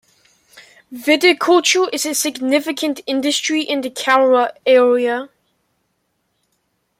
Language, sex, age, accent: English, male, under 19, England English